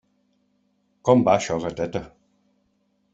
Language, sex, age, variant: Catalan, male, 50-59, Central